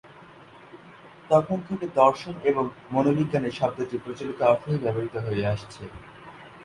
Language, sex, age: Bengali, male, under 19